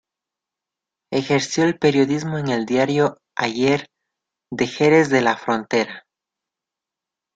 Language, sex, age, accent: Spanish, male, 19-29, Andino-Pacífico: Colombia, Perú, Ecuador, oeste de Bolivia y Venezuela andina